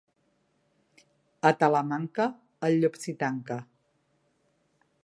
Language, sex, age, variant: Catalan, female, 50-59, Central